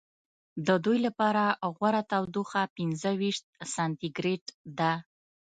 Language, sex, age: Pashto, female, 30-39